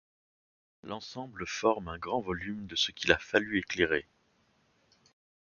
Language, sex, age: French, male, 40-49